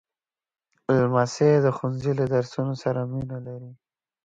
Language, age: Pashto, 19-29